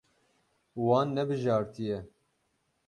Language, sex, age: Kurdish, male, 30-39